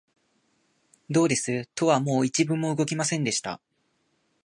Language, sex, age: Japanese, male, 19-29